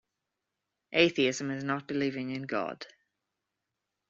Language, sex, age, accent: English, female, 40-49, Irish English